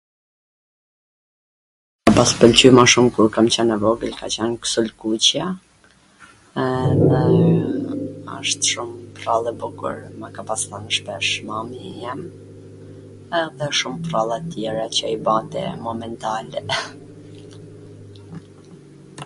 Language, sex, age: Gheg Albanian, female, 40-49